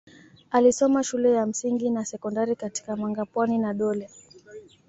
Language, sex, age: Swahili, female, 19-29